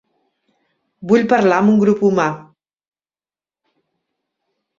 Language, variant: Catalan, Septentrional